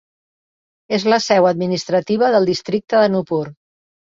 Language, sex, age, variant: Catalan, female, 60-69, Central